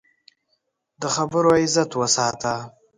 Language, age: Pashto, 19-29